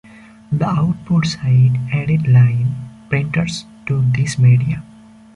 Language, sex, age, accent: English, male, 19-29, India and South Asia (India, Pakistan, Sri Lanka)